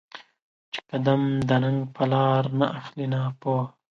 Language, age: Pashto, 19-29